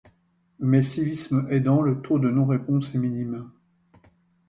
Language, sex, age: French, male, 50-59